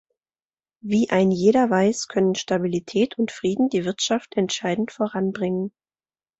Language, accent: German, Deutschland Deutsch